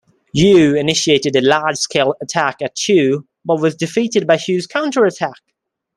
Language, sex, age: English, male, 19-29